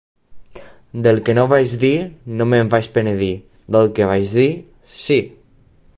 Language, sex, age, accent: Catalan, male, under 19, valencià